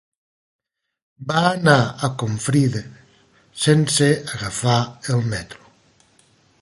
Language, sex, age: Catalan, male, 60-69